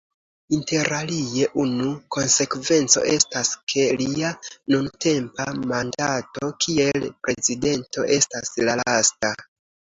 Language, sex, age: Esperanto, male, 19-29